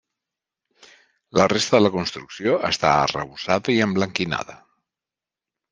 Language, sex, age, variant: Catalan, male, 50-59, Central